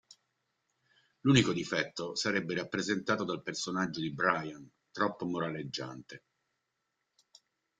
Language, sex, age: Italian, male, 50-59